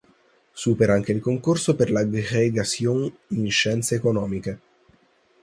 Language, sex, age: Italian, male, under 19